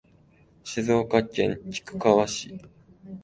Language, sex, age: Japanese, male, 19-29